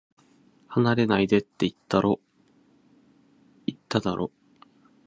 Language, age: Japanese, under 19